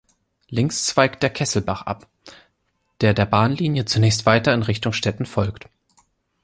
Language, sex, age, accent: German, male, 19-29, Deutschland Deutsch